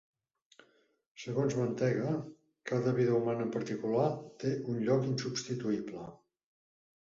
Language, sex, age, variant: Catalan, male, 60-69, Central